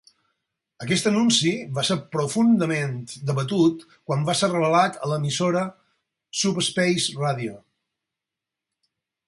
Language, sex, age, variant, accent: Catalan, male, 60-69, Balear, balear